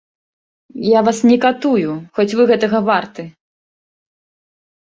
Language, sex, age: Belarusian, female, 30-39